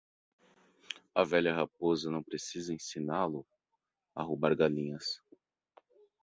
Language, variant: Portuguese, Portuguese (Brasil)